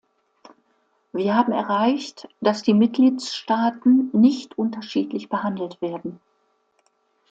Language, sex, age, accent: German, female, 60-69, Deutschland Deutsch